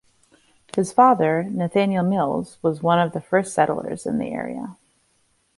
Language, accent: English, United States English